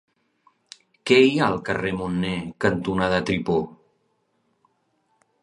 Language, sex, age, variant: Catalan, male, 40-49, Central